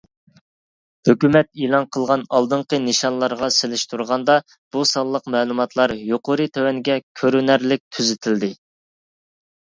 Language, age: Uyghur, 19-29